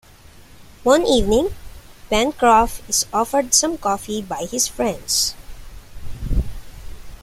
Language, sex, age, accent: English, female, 19-29, Filipino